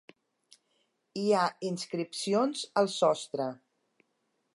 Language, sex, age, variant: Catalan, female, 60-69, Central